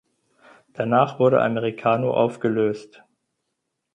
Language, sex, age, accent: German, male, 50-59, Deutschland Deutsch